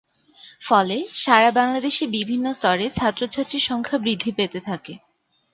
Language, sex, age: Bengali, female, 19-29